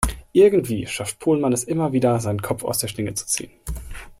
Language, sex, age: German, male, 19-29